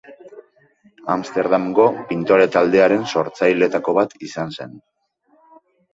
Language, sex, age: Basque, male, 40-49